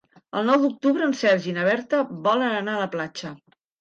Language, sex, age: Catalan, female, 50-59